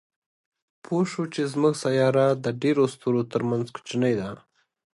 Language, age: Pashto, 19-29